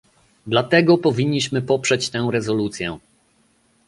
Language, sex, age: Polish, male, 30-39